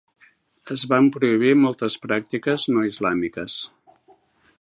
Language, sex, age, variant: Catalan, male, 60-69, Central